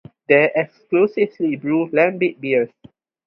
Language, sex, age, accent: English, male, 19-29, Malaysian English